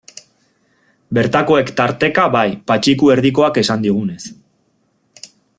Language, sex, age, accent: Basque, male, 19-29, Erdialdekoa edo Nafarra (Gipuzkoa, Nafarroa)